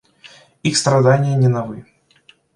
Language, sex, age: Russian, male, 19-29